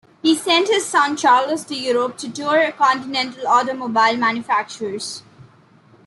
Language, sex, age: English, female, under 19